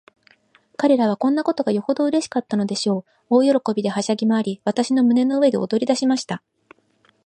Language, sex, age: Japanese, female, 40-49